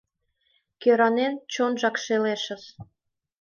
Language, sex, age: Mari, female, 19-29